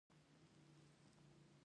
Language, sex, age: Pashto, female, 30-39